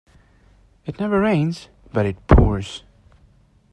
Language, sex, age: English, male, 19-29